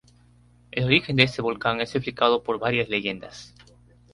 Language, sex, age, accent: Spanish, male, 19-29, Andino-Pacífico: Colombia, Perú, Ecuador, oeste de Bolivia y Venezuela andina